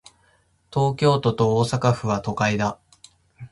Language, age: Japanese, 19-29